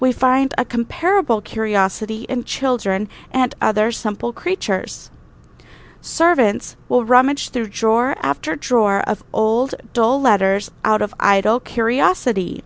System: none